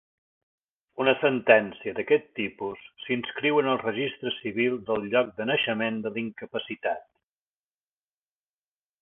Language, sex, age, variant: Catalan, male, 50-59, Balear